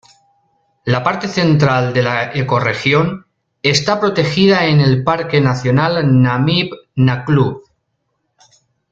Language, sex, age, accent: Spanish, male, 40-49, España: Centro-Sur peninsular (Madrid, Toledo, Castilla-La Mancha)